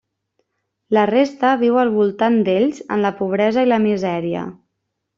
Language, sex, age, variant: Catalan, female, 19-29, Central